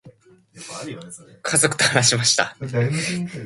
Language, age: Japanese, 19-29